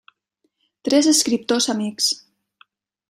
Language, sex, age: Catalan, female, 30-39